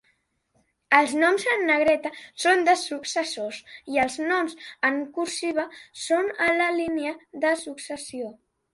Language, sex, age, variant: Catalan, female, 40-49, Central